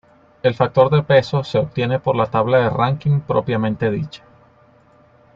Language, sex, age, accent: Spanish, male, 30-39, Andino-Pacífico: Colombia, Perú, Ecuador, oeste de Bolivia y Venezuela andina